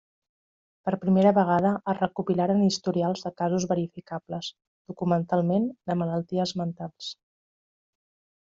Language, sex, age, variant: Catalan, female, 40-49, Central